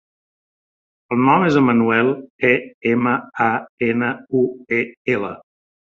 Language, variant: Catalan, Central